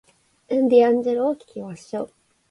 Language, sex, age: Japanese, female, 19-29